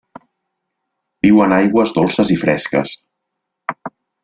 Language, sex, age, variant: Catalan, male, 40-49, Central